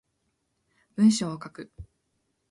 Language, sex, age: Japanese, female, 19-29